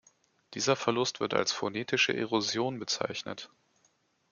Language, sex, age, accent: German, male, 19-29, Deutschland Deutsch